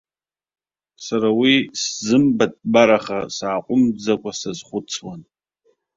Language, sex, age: Abkhazian, male, 30-39